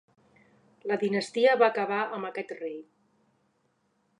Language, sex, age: Catalan, female, 30-39